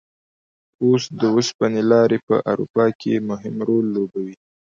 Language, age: Pashto, 19-29